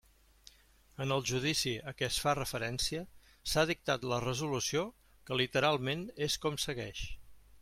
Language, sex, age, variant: Catalan, male, 50-59, Central